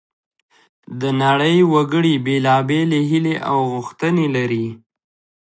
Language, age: Pashto, 19-29